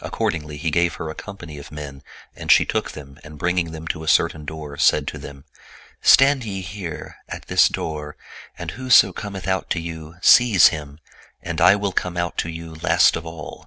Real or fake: real